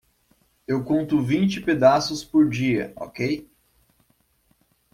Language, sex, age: Portuguese, male, 19-29